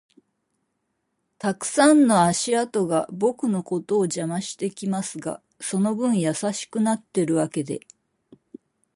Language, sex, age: Japanese, female, 60-69